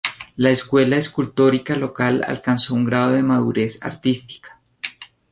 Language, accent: Spanish, Andino-Pacífico: Colombia, Perú, Ecuador, oeste de Bolivia y Venezuela andina